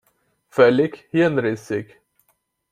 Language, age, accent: German, 19-29, Österreichisches Deutsch